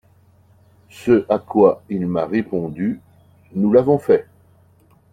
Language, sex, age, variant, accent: French, male, 50-59, Français d'Europe, Français de Belgique